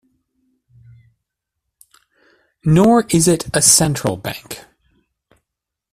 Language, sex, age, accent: English, male, 30-39, United States English